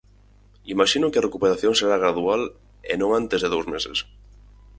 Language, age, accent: Galician, 19-29, Central (gheada)